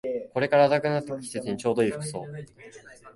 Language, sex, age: Japanese, male, under 19